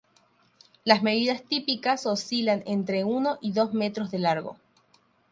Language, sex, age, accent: Spanish, female, 19-29, Rioplatense: Argentina, Uruguay, este de Bolivia, Paraguay